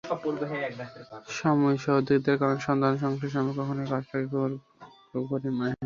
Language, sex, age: Bengali, male, 19-29